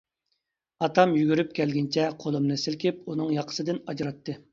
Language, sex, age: Uyghur, male, 30-39